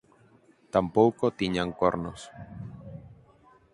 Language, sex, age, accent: Galician, male, 19-29, Central (gheada)